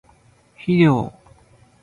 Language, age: Japanese, 19-29